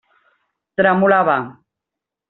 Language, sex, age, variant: Catalan, female, 50-59, Central